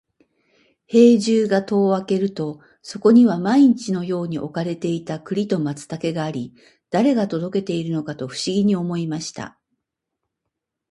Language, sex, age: Japanese, female, 60-69